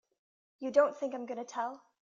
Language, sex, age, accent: English, female, under 19, Canadian English